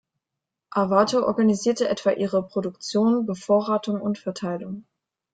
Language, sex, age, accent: German, female, 19-29, Deutschland Deutsch